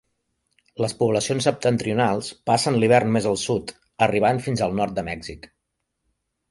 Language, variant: Catalan, Central